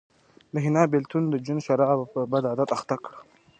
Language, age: Pashto, under 19